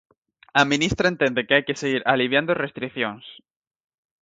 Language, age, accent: Galician, 19-29, Atlántico (seseo e gheada); Normativo (estándar)